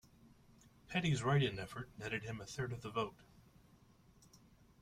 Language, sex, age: English, male, 30-39